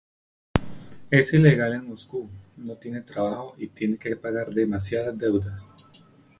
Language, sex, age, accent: Spanish, male, 30-39, Andino-Pacífico: Colombia, Perú, Ecuador, oeste de Bolivia y Venezuela andina